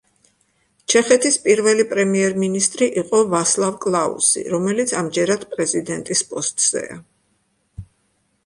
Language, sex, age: Georgian, female, 60-69